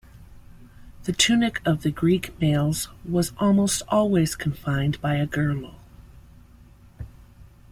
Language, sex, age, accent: English, female, 40-49, United States English